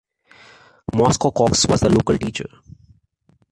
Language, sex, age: English, male, 30-39